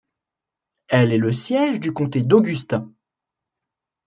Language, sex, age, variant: French, male, 19-29, Français de métropole